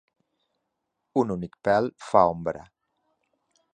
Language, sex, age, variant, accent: Catalan, male, 50-59, Valencià central, valencià